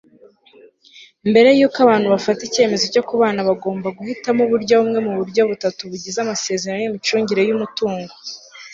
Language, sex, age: Kinyarwanda, female, 19-29